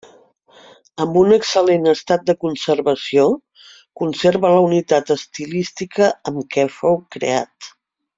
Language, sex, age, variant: Catalan, female, 60-69, Central